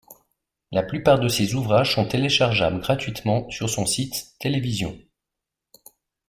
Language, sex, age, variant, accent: French, male, 30-39, Français d'Europe, Français de Suisse